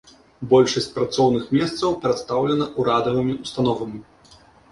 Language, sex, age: Belarusian, male, 19-29